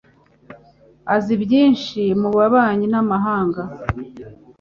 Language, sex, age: Kinyarwanda, female, 40-49